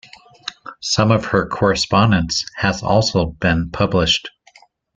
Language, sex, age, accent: English, male, 40-49, United States English